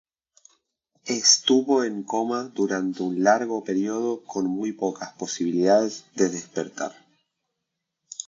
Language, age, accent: Spanish, 19-29, Rioplatense: Argentina, Uruguay, este de Bolivia, Paraguay